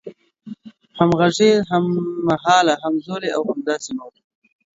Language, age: Pashto, 19-29